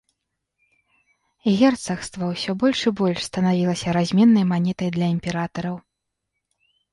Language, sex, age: Belarusian, female, 19-29